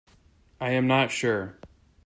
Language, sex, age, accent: English, male, 30-39, United States English